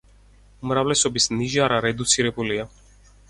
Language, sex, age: Georgian, male, 19-29